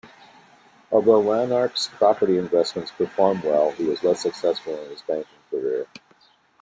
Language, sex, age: English, male, 50-59